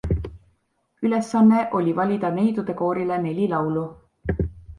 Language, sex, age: Estonian, female, 19-29